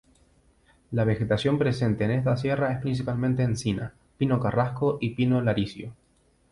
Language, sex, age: Spanish, male, 19-29